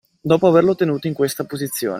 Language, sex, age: Italian, male, 30-39